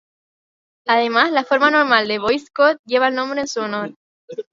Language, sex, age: Spanish, female, 19-29